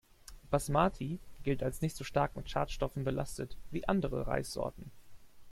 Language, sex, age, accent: German, male, 30-39, Deutschland Deutsch